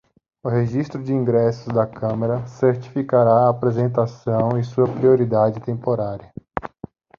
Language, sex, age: Portuguese, male, 19-29